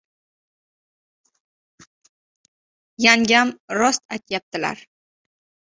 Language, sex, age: Uzbek, female, 30-39